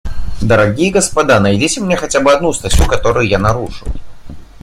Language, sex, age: Russian, male, 19-29